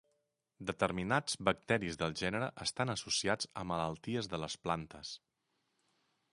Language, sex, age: Catalan, male, 40-49